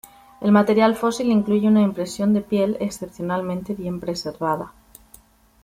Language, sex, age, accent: Spanish, female, 30-39, España: Norte peninsular (Asturias, Castilla y León, Cantabria, País Vasco, Navarra, Aragón, La Rioja, Guadalajara, Cuenca)